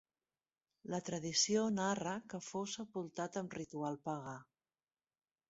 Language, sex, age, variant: Catalan, female, 30-39, Central